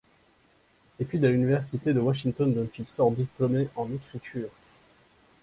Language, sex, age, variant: French, male, 19-29, Français de métropole